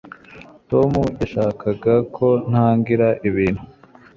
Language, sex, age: Kinyarwanda, male, under 19